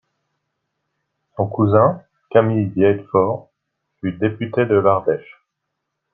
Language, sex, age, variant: French, male, 40-49, Français de métropole